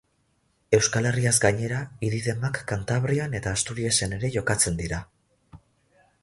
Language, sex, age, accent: Basque, male, 19-29, Mendebalekoa (Araba, Bizkaia, Gipuzkoako mendebaleko herri batzuk)